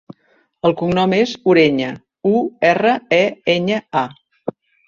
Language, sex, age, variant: Catalan, female, 60-69, Central